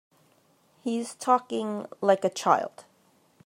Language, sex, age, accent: English, female, 30-39, United States English